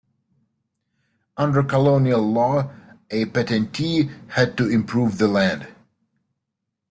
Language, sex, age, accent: English, male, 30-39, United States English